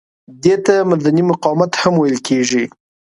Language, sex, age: Pashto, male, 30-39